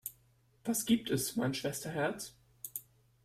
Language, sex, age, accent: German, male, under 19, Deutschland Deutsch